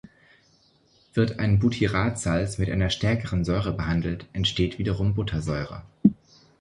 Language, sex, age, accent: German, male, 19-29, Deutschland Deutsch